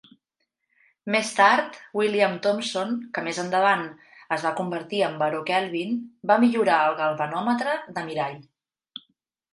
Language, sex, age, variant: Catalan, female, 30-39, Central